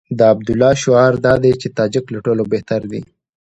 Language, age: Pashto, 19-29